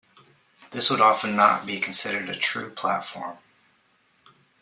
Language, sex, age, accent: English, male, 40-49, United States English